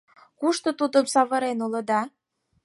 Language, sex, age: Mari, female, 19-29